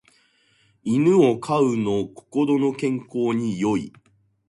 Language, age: Japanese, 30-39